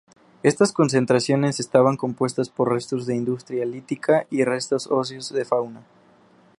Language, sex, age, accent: Spanish, male, 19-29, México